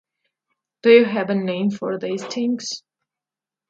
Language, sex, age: English, female, 50-59